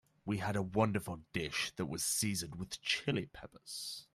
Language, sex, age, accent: English, male, under 19, England English